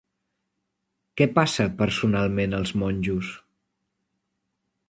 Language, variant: Catalan, Central